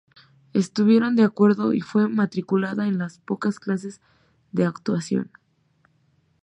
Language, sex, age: Spanish, female, 19-29